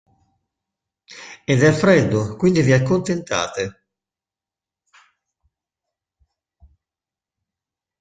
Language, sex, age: Italian, male, 40-49